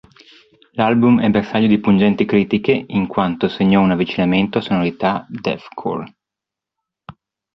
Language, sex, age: Italian, male, 40-49